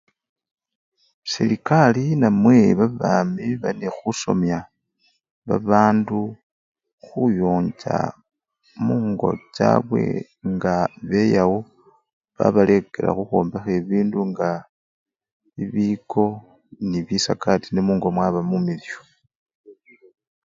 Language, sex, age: Luyia, male, 40-49